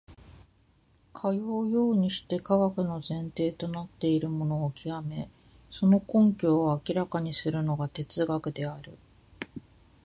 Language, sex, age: Japanese, female, 40-49